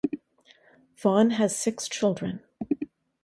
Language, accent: English, United States English